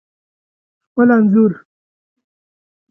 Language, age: Pashto, 19-29